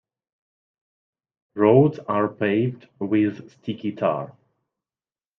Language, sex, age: English, male, 30-39